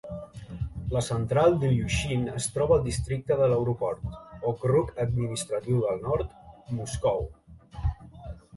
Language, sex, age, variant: Catalan, male, 19-29, Central